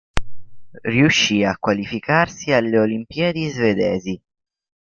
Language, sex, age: Italian, male, under 19